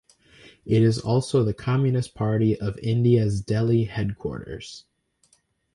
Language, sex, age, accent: English, male, under 19, United States English